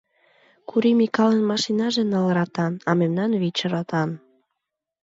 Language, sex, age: Mari, female, 19-29